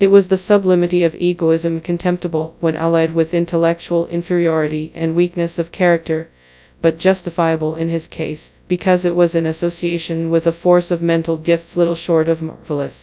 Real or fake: fake